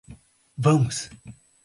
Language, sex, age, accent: Portuguese, male, 30-39, Nordestino